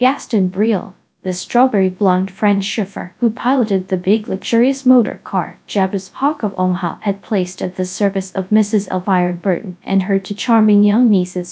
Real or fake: fake